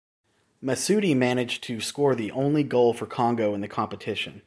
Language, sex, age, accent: English, male, 30-39, United States English